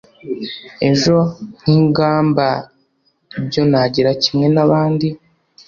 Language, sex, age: Kinyarwanda, male, under 19